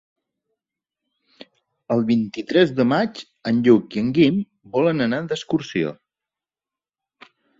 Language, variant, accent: Catalan, Central, Barceloní